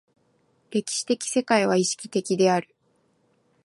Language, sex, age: Japanese, female, 19-29